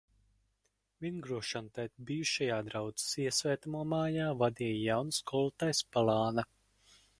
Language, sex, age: Latvian, male, under 19